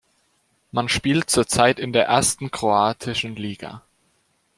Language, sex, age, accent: German, male, under 19, Deutschland Deutsch